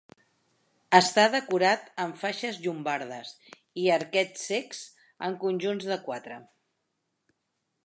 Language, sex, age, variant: Catalan, female, 50-59, Central